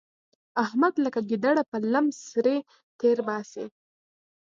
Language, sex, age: Pashto, female, under 19